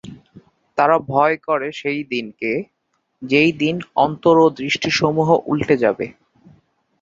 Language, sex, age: Bengali, male, 19-29